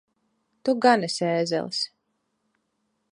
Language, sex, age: Latvian, female, 19-29